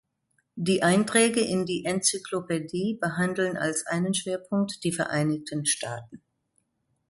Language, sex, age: German, female, 50-59